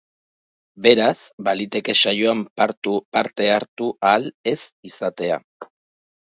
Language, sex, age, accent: Basque, male, 40-49, Batua